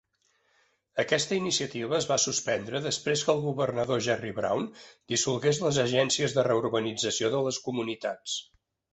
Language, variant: Catalan, Central